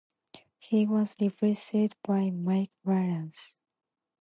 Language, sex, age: English, female, 19-29